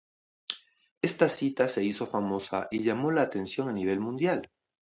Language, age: Spanish, 60-69